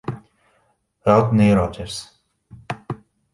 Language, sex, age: Italian, male, 19-29